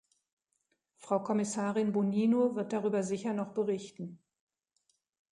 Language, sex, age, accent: German, female, 60-69, Deutschland Deutsch